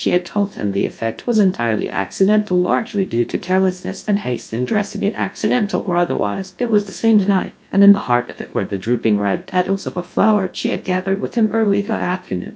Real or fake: fake